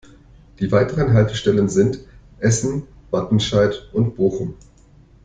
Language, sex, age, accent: German, male, 30-39, Deutschland Deutsch